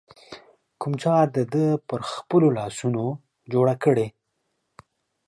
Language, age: Pashto, 19-29